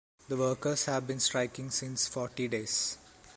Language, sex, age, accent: English, male, under 19, India and South Asia (India, Pakistan, Sri Lanka)